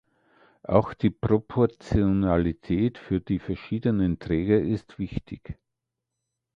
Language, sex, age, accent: German, male, 60-69, Österreichisches Deutsch